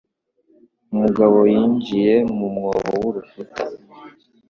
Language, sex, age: Kinyarwanda, male, under 19